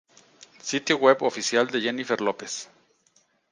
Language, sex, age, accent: Spanish, male, 40-49, México